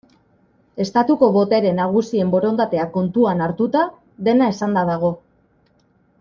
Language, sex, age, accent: Basque, female, 30-39, Mendebalekoa (Araba, Bizkaia, Gipuzkoako mendebaleko herri batzuk)